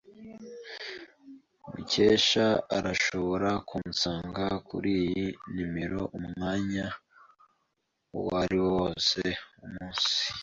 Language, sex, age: Kinyarwanda, male, 19-29